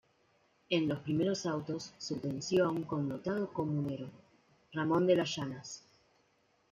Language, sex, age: Spanish, female, 19-29